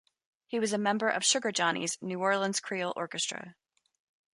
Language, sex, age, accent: English, female, 30-39, United States English